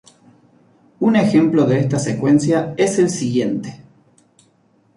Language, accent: Spanish, Rioplatense: Argentina, Uruguay, este de Bolivia, Paraguay